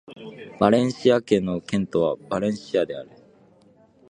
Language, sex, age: Japanese, male, 19-29